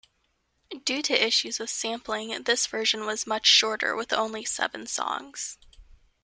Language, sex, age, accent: English, female, 19-29, United States English